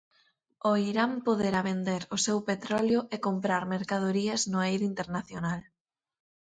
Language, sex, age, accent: Galician, female, 30-39, Normativo (estándar)